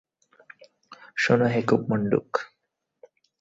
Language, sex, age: Bengali, male, 19-29